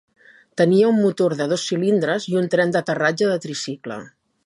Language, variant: Catalan, Central